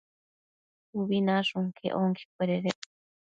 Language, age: Matsés, 19-29